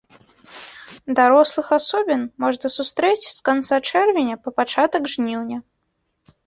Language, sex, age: Belarusian, female, under 19